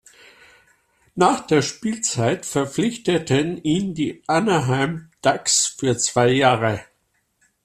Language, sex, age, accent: German, male, 60-69, Deutschland Deutsch